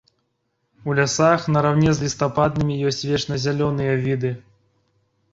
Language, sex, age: Belarusian, male, 30-39